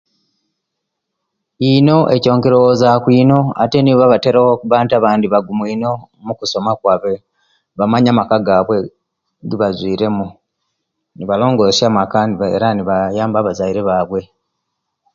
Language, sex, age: Kenyi, male, 50-59